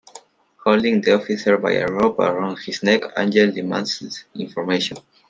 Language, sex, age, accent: English, male, under 19, United States English